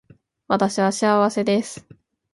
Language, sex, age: Japanese, female, 19-29